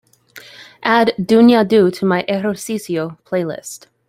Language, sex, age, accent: English, female, 30-39, United States English